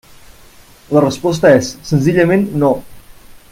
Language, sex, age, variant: Catalan, male, 30-39, Central